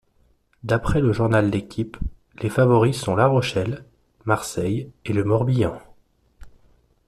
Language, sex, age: French, male, 40-49